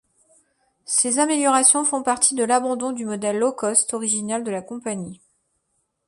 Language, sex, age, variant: French, female, 40-49, Français de métropole